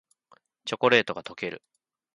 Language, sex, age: Japanese, male, 19-29